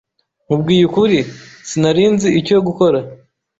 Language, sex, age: Kinyarwanda, male, 19-29